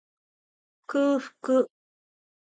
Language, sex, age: Japanese, female, 40-49